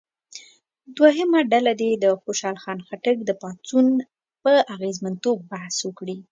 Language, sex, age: Pashto, female, 19-29